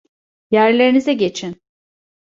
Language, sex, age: Turkish, female, 50-59